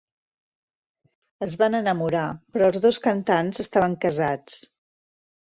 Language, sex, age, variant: Catalan, female, 40-49, Central